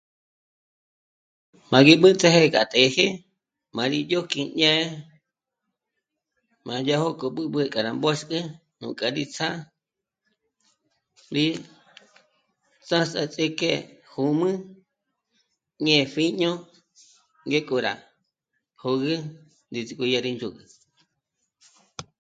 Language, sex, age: Michoacán Mazahua, female, 50-59